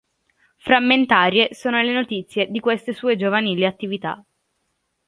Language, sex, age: Italian, female, under 19